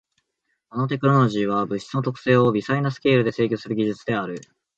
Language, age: Japanese, 19-29